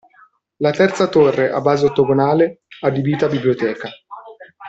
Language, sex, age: Italian, male, 30-39